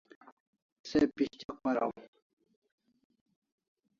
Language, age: Kalasha, 40-49